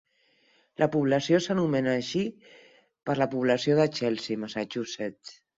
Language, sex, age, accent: Catalan, female, 50-59, Barcelona